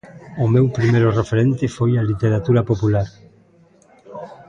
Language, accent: Galician, Atlántico (seseo e gheada)